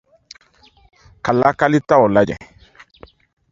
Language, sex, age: Dyula, male, 19-29